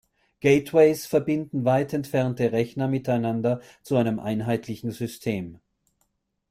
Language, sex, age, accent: German, male, 40-49, Österreichisches Deutsch